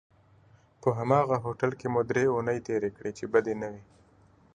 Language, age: Pashto, 30-39